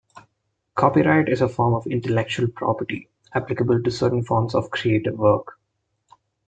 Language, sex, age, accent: English, male, 19-29, India and South Asia (India, Pakistan, Sri Lanka)